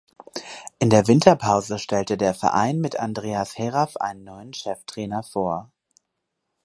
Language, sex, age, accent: German, male, 30-39, Deutschland Deutsch